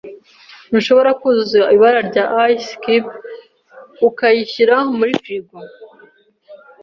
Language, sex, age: Kinyarwanda, female, 19-29